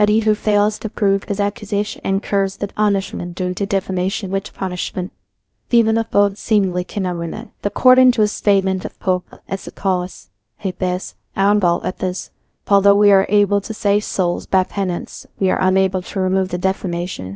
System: TTS, VITS